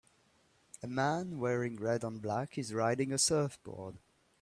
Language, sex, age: English, male, 19-29